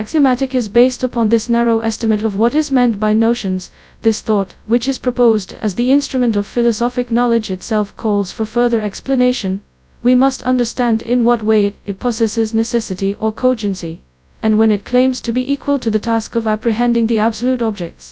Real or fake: fake